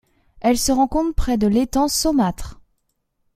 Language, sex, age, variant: French, female, 19-29, Français de métropole